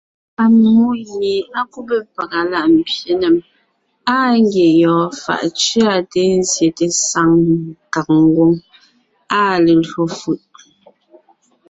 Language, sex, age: Ngiemboon, female, 30-39